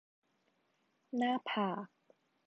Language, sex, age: Thai, female, 19-29